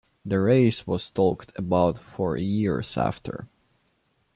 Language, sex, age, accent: English, male, 19-29, England English